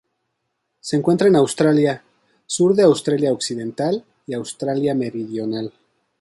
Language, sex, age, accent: Spanish, male, 30-39, México